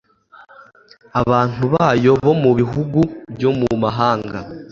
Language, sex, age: Kinyarwanda, male, under 19